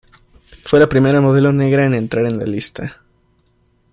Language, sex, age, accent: Spanish, male, 19-29, México